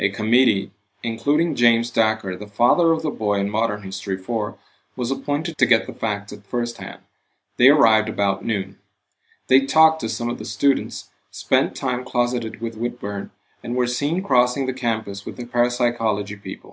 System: none